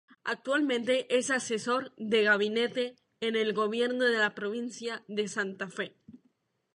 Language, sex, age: Spanish, female, 19-29